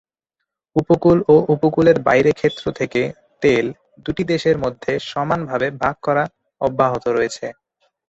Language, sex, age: Bengali, male, 19-29